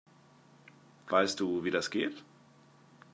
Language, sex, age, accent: German, male, 30-39, Deutschland Deutsch